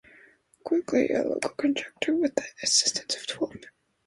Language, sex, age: English, female, under 19